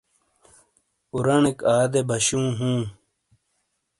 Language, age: Shina, 30-39